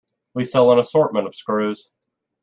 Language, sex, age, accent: English, male, 30-39, United States English